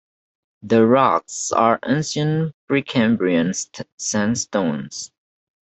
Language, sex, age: English, male, 19-29